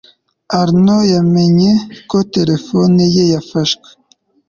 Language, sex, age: Kinyarwanda, male, 19-29